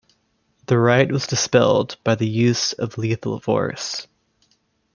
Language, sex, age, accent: English, male, 19-29, Canadian English